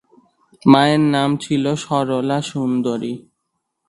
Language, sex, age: Bengali, male, 19-29